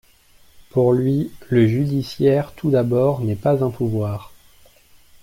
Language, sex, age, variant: French, male, 19-29, Français de métropole